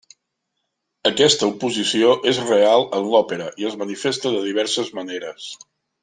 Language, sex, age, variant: Catalan, male, 50-59, Central